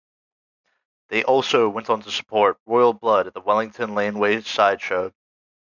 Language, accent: English, United States English; New Zealand English